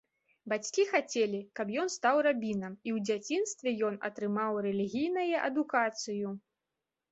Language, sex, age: Belarusian, female, 19-29